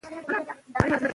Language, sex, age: Pashto, female, 19-29